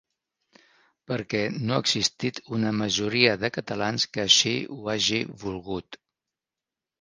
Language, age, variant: Catalan, 50-59, Central